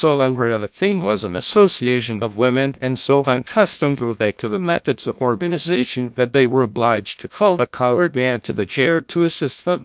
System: TTS, GlowTTS